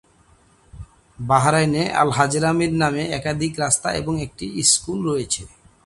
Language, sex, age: Bengali, male, 30-39